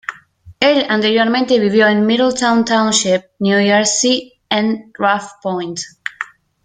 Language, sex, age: Spanish, female, 19-29